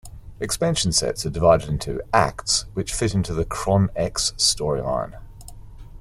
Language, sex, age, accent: English, male, 40-49, Australian English